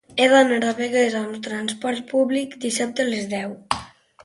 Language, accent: Catalan, valencià